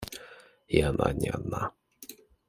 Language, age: Russian, 19-29